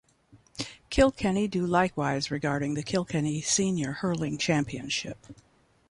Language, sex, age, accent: English, female, 70-79, United States English